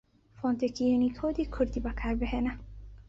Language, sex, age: Central Kurdish, female, 19-29